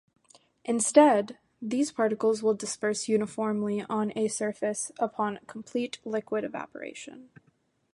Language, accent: English, United States English